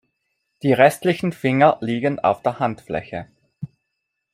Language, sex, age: German, male, 30-39